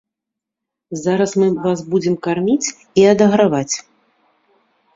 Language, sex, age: Belarusian, female, 40-49